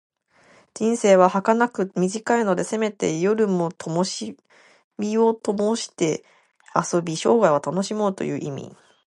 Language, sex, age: Japanese, female, under 19